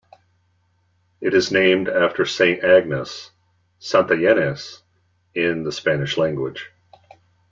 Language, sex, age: English, male, 40-49